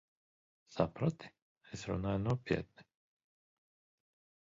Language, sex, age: Latvian, male, 40-49